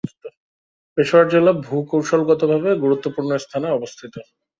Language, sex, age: Bengali, male, 30-39